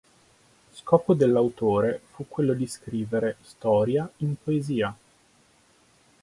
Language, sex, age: Italian, male, 30-39